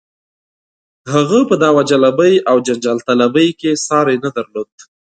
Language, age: Pashto, 19-29